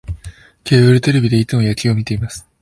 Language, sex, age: Japanese, male, 19-29